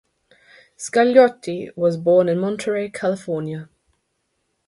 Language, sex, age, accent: English, female, 30-39, England English